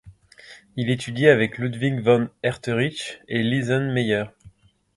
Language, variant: French, Français de métropole